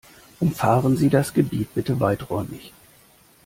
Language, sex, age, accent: German, male, 30-39, Deutschland Deutsch